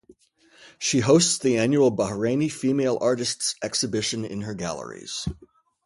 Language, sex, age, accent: English, male, 50-59, United States English